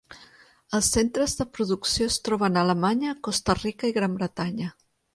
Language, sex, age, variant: Catalan, female, 40-49, Central